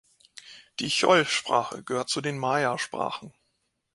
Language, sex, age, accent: German, male, 19-29, Deutschland Deutsch